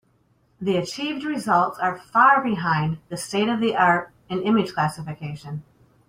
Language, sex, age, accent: English, female, 50-59, United States English